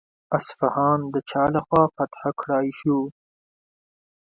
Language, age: Pashto, 19-29